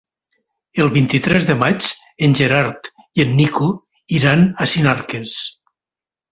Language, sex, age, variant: Catalan, male, 60-69, Nord-Occidental